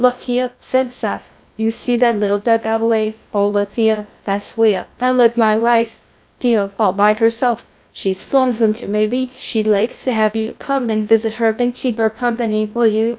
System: TTS, GlowTTS